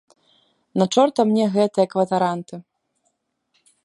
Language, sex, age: Belarusian, female, 19-29